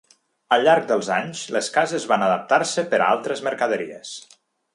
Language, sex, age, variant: Catalan, male, 30-39, Nord-Occidental